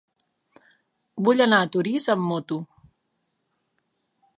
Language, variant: Catalan, Central